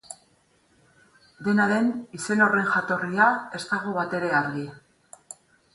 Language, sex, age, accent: Basque, female, 50-59, Erdialdekoa edo Nafarra (Gipuzkoa, Nafarroa)